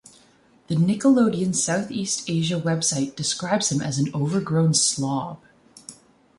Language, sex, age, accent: English, female, 19-29, Canadian English